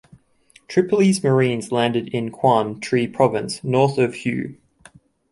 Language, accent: English, Australian English